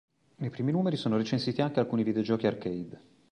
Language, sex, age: Italian, male, 40-49